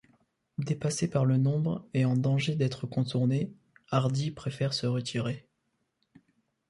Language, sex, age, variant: French, male, 19-29, Français de métropole